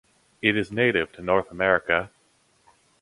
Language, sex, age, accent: English, male, 19-29, United States English